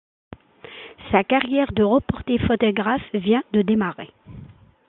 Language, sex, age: French, female, 40-49